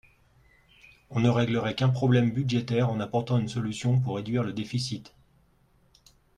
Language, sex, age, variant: French, male, 40-49, Français de métropole